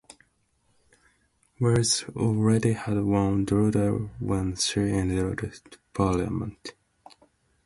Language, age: English, 19-29